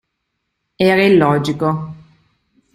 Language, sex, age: Italian, female, 30-39